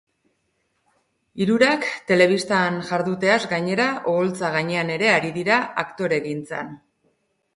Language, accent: Basque, Erdialdekoa edo Nafarra (Gipuzkoa, Nafarroa)